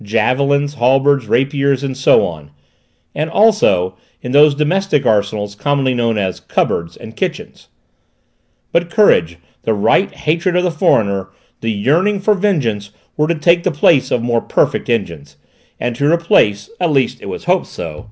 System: none